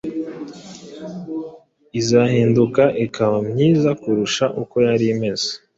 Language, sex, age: Kinyarwanda, male, 19-29